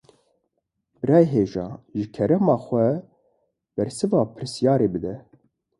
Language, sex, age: Kurdish, male, 19-29